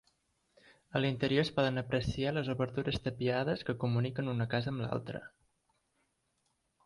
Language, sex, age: Catalan, male, 19-29